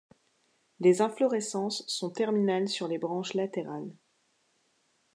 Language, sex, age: French, female, 30-39